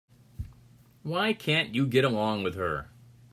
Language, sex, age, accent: English, male, 60-69, United States English